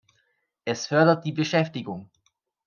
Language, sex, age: German, male, 19-29